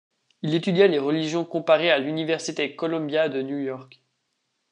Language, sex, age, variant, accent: French, male, under 19, Français d'Europe, Français de Suisse